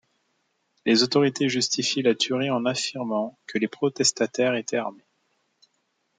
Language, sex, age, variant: French, male, under 19, Français de métropole